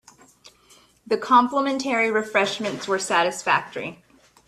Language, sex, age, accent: English, female, 40-49, United States English